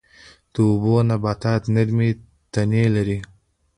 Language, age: Pashto, under 19